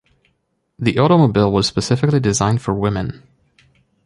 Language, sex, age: English, male, 19-29